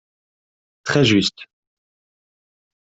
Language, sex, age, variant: French, male, 19-29, Français de métropole